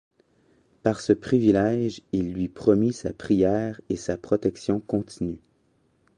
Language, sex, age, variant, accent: French, male, 40-49, Français d'Amérique du Nord, Français du Canada